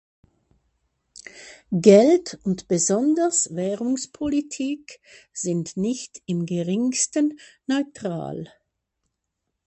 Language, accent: German, Schweizerdeutsch